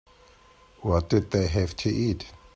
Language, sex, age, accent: English, male, 30-39, England English